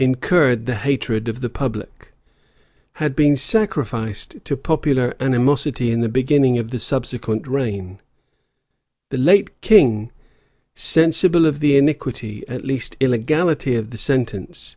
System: none